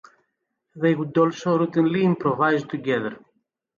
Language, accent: English, Greek